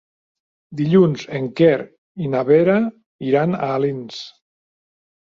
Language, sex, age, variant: Catalan, male, 40-49, Nord-Occidental